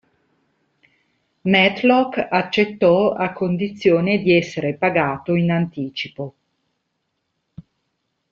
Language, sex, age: Italian, female, 40-49